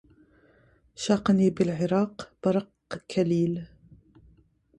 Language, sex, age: Arabic, female, 30-39